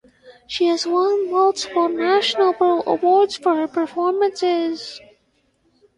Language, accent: English, United States English